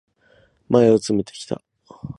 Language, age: Japanese, 19-29